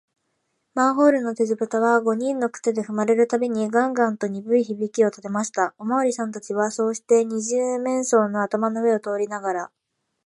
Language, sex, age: Japanese, female, 19-29